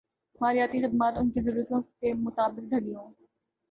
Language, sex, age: Urdu, female, 19-29